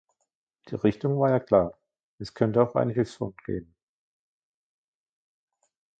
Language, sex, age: German, male, 50-59